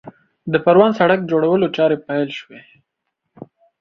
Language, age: Pashto, under 19